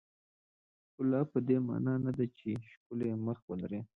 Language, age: Pashto, 19-29